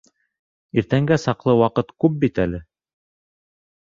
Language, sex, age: Bashkir, male, 19-29